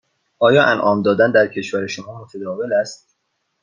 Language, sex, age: Persian, male, 19-29